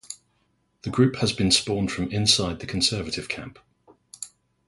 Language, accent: English, England English